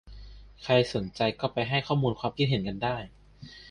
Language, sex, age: Thai, male, 19-29